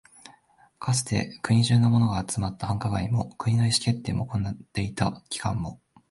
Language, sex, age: Japanese, male, 19-29